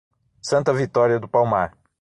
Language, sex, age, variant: Portuguese, male, 40-49, Portuguese (Brasil)